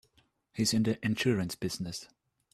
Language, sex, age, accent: English, male, 19-29, United States English